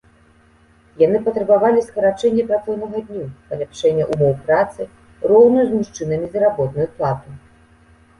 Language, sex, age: Belarusian, female, 19-29